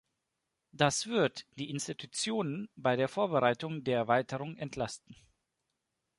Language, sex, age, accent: German, male, 30-39, Deutschland Deutsch